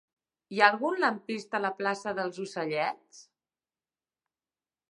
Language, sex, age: Catalan, female, 30-39